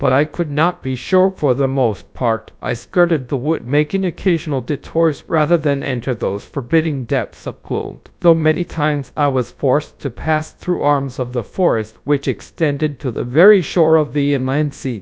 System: TTS, GradTTS